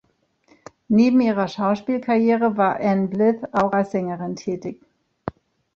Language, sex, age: German, female, 40-49